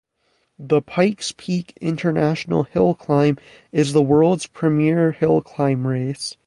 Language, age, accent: English, 19-29, United States English